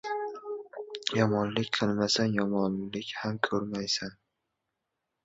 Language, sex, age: Uzbek, male, 19-29